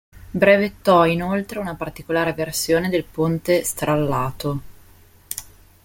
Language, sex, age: Italian, female, 19-29